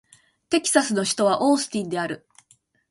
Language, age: Japanese, 40-49